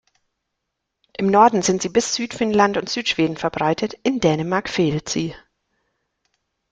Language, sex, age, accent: German, female, 40-49, Deutschland Deutsch